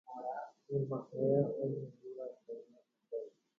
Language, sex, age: Guarani, male, 19-29